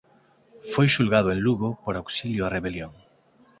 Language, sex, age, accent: Galician, male, 19-29, Normativo (estándar)